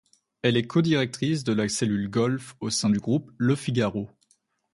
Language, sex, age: French, female, 19-29